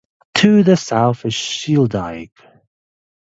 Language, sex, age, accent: English, male, 19-29, England English